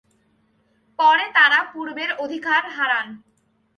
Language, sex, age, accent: Bengali, female, 19-29, Bangla